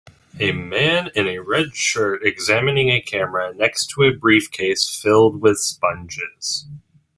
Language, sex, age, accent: English, male, 19-29, United States English